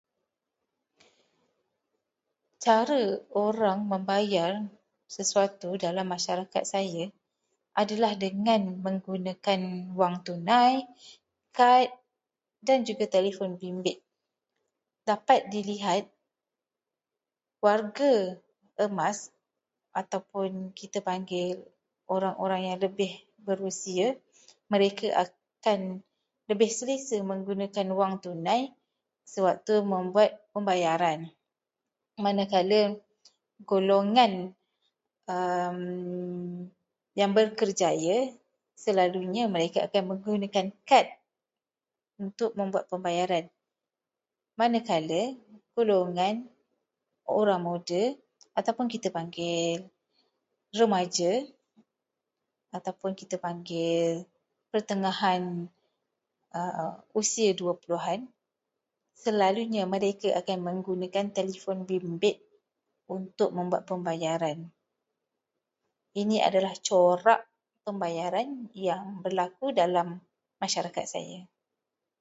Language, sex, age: Malay, female, 30-39